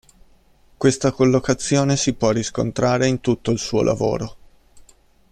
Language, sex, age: Italian, male, 30-39